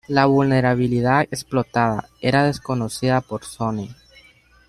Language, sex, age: Spanish, male, 19-29